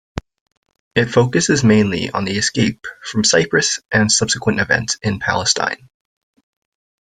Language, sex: English, male